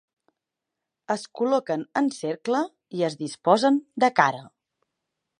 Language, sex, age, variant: Catalan, female, 40-49, Central